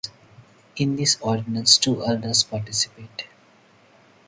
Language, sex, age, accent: English, male, 30-39, India and South Asia (India, Pakistan, Sri Lanka); Singaporean English